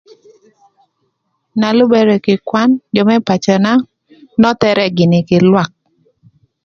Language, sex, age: Thur, female, 30-39